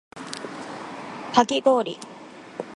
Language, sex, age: Japanese, female, 19-29